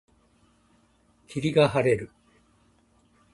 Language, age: Japanese, 50-59